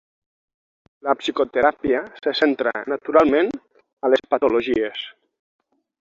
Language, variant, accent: Catalan, Nord-Occidental, nord-occidental; Lleida